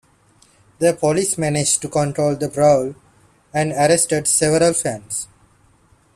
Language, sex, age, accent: English, male, 19-29, India and South Asia (India, Pakistan, Sri Lanka)